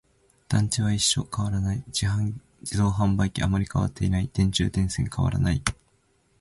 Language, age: Japanese, 19-29